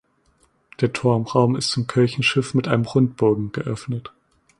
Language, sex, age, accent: German, male, under 19, Deutschland Deutsch